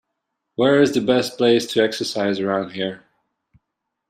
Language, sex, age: English, male, 19-29